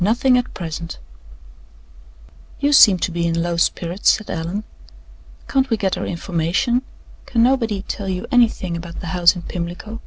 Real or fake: real